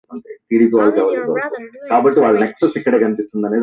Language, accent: English, India and South Asia (India, Pakistan, Sri Lanka)